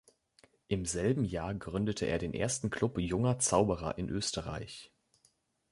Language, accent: German, Deutschland Deutsch